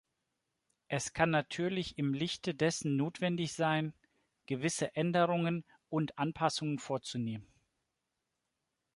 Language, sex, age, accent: German, male, 30-39, Deutschland Deutsch